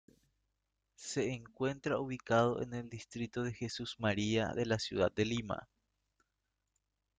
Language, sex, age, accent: Spanish, male, 19-29, Rioplatense: Argentina, Uruguay, este de Bolivia, Paraguay